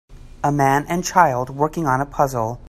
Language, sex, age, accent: English, male, 40-49, United States English